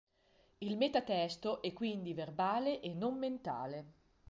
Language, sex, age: Italian, female, 50-59